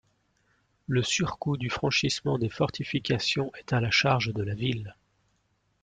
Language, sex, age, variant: French, male, 19-29, Français de métropole